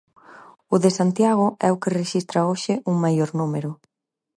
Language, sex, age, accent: Galician, female, 30-39, Normativo (estándar)